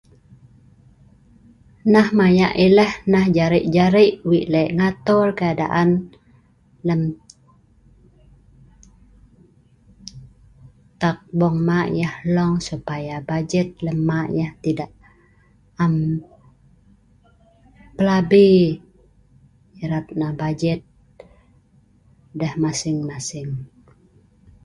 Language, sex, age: Sa'ban, female, 50-59